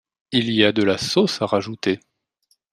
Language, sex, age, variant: French, male, 30-39, Français de métropole